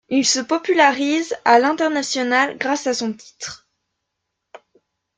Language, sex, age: French, female, 19-29